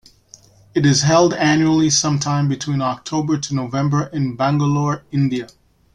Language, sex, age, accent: English, male, 40-49, United States English